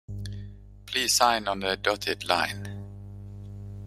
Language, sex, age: English, male, 40-49